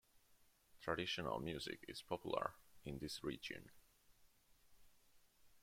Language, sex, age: English, male, 19-29